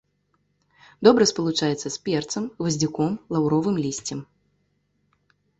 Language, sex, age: Belarusian, female, 19-29